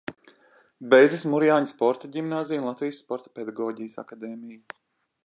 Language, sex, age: Latvian, male, 40-49